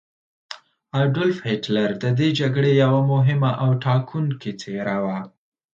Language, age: Pashto, 19-29